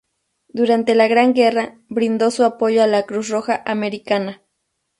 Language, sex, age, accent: Spanish, female, 30-39, México